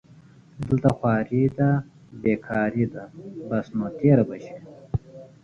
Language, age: Pashto, 19-29